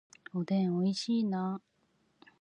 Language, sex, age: Japanese, female, 30-39